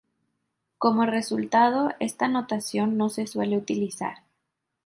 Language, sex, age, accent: Spanish, female, 19-29, México